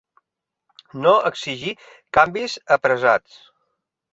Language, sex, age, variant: Catalan, male, 40-49, Central